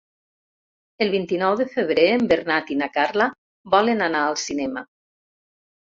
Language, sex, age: Catalan, female, 60-69